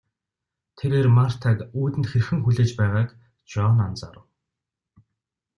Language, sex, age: Mongolian, male, 30-39